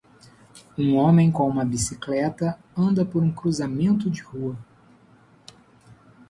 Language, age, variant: Portuguese, 30-39, Portuguese (Brasil)